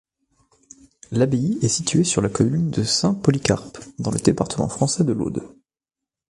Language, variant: French, Français de métropole